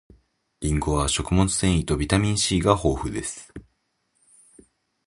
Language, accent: Japanese, 日本人